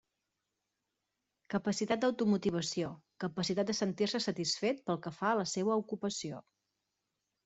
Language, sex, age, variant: Catalan, female, 30-39, Central